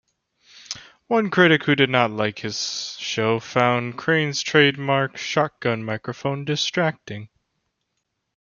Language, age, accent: English, 19-29, United States English